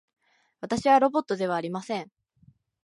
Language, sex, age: Japanese, female, 19-29